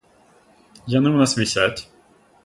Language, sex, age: Belarusian, male, 19-29